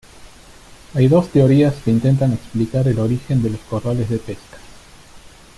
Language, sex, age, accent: Spanish, male, 40-49, Rioplatense: Argentina, Uruguay, este de Bolivia, Paraguay